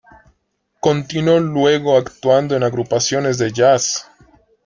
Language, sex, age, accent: Spanish, male, 19-29, México